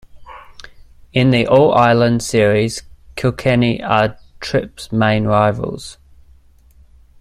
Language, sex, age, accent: English, male, 30-39, Australian English